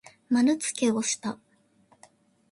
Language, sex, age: Japanese, female, 19-29